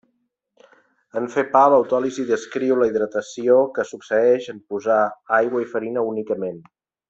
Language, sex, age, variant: Catalan, male, 40-49, Central